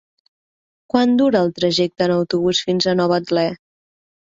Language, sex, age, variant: Catalan, female, 19-29, Central